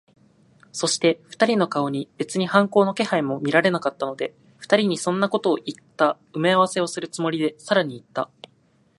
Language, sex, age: Japanese, male, 19-29